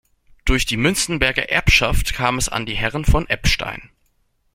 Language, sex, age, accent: German, male, 19-29, Deutschland Deutsch